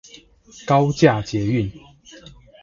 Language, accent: Chinese, 出生地：桃園市